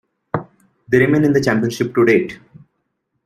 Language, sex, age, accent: English, male, 30-39, India and South Asia (India, Pakistan, Sri Lanka)